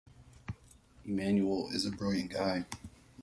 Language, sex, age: English, male, 30-39